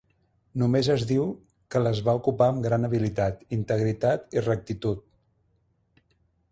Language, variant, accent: Catalan, Central, gironí